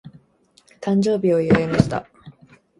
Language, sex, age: Japanese, female, 19-29